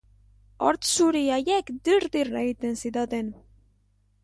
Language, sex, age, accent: Basque, female, 19-29, Mendebalekoa (Araba, Bizkaia, Gipuzkoako mendebaleko herri batzuk)